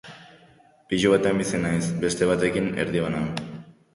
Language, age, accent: Basque, under 19, Erdialdekoa edo Nafarra (Gipuzkoa, Nafarroa)